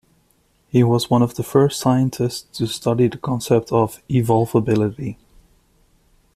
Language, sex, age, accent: English, male, 30-39, United States English